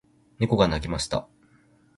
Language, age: Japanese, 19-29